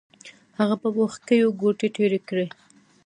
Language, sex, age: Pashto, female, 19-29